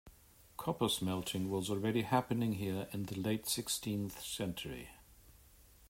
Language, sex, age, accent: English, male, 60-69, England English